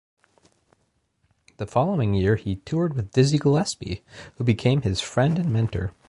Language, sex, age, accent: English, male, 19-29, United States English